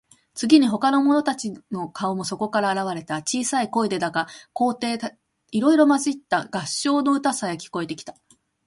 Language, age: Japanese, 40-49